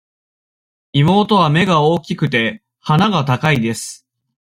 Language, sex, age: Japanese, male, 30-39